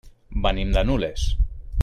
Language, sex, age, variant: Catalan, male, 40-49, Central